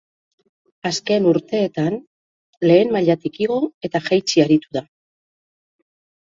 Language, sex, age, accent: Basque, female, 50-59, Mendebalekoa (Araba, Bizkaia, Gipuzkoako mendebaleko herri batzuk)